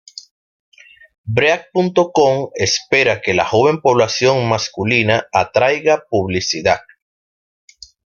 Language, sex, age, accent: Spanish, male, 30-39, Caribe: Cuba, Venezuela, Puerto Rico, República Dominicana, Panamá, Colombia caribeña, México caribeño, Costa del golfo de México